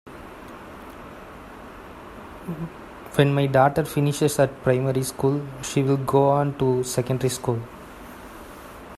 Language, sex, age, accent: English, male, 19-29, India and South Asia (India, Pakistan, Sri Lanka)